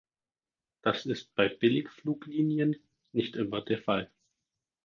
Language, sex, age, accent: German, male, 19-29, Deutschland Deutsch